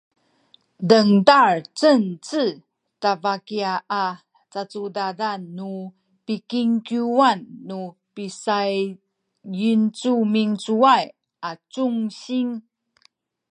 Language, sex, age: Sakizaya, female, 50-59